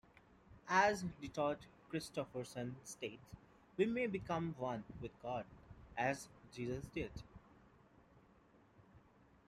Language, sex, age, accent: English, male, 19-29, India and South Asia (India, Pakistan, Sri Lanka)